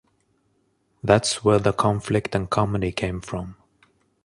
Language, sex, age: English, male, 30-39